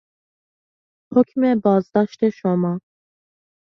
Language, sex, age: Persian, female, 19-29